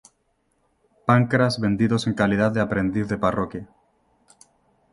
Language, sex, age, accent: Spanish, male, 30-39, España: Norte peninsular (Asturias, Castilla y León, Cantabria, País Vasco, Navarra, Aragón, La Rioja, Guadalajara, Cuenca)